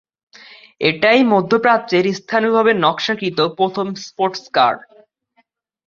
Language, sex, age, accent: Bengali, male, 19-29, Bangladeshi